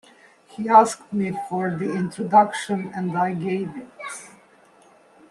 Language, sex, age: English, female, 30-39